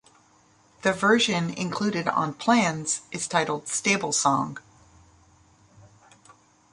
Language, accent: English, United States English